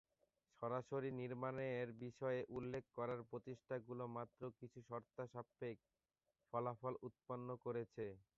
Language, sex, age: Bengali, male, 19-29